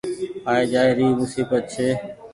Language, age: Goaria, 19-29